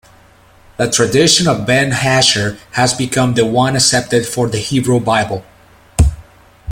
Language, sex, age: English, male, 40-49